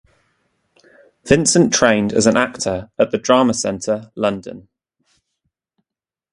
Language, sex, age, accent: English, male, 19-29, England English